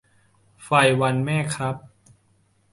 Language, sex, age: Thai, male, 19-29